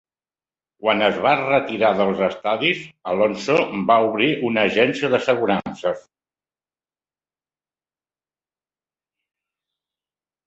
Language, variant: Catalan, Central